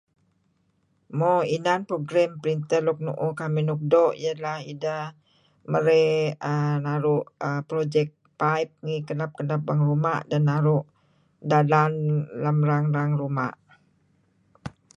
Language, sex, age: Kelabit, female, 60-69